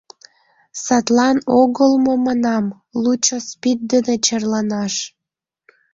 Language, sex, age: Mari, female, 19-29